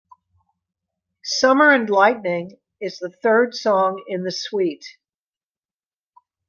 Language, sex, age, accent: English, female, 60-69, United States English